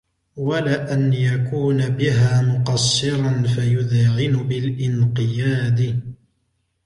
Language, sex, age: Arabic, male, 19-29